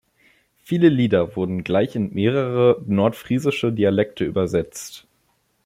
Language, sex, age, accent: German, male, under 19, Deutschland Deutsch